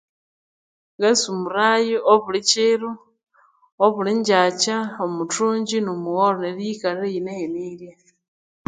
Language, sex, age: Konzo, female, 30-39